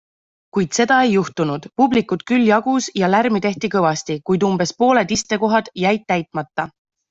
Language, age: Estonian, 19-29